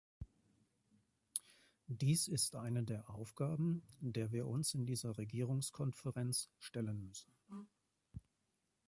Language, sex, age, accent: German, male, 40-49, Deutschland Deutsch